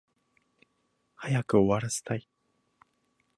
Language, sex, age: Japanese, male, 19-29